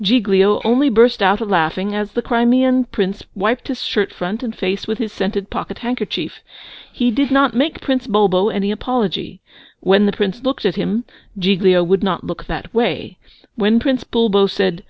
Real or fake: real